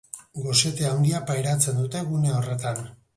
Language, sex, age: Basque, male, 40-49